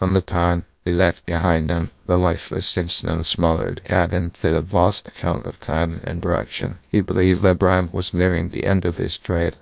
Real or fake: fake